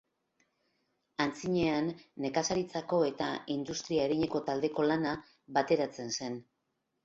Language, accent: Basque, Mendebalekoa (Araba, Bizkaia, Gipuzkoako mendebaleko herri batzuk)